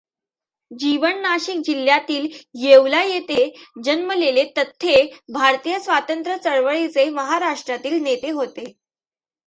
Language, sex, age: Marathi, female, under 19